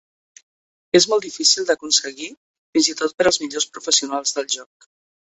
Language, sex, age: Catalan, female, 60-69